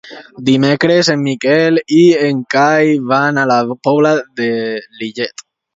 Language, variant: Catalan, Alacantí